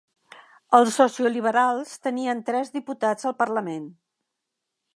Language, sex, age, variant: Catalan, female, 70-79, Central